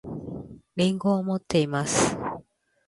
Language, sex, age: Japanese, female, 50-59